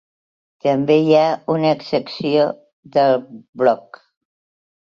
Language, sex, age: Catalan, female, 60-69